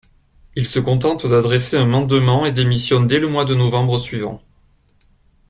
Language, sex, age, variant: French, male, 19-29, Français de métropole